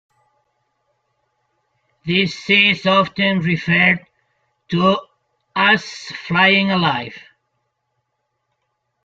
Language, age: English, 40-49